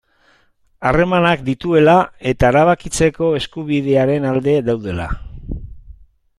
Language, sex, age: Basque, male, 60-69